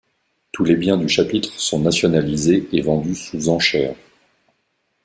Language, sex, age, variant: French, male, 50-59, Français de métropole